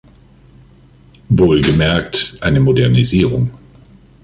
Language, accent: German, Deutschland Deutsch